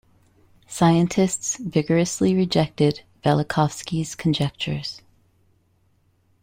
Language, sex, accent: English, female, United States English